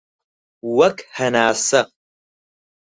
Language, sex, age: Central Kurdish, male, 19-29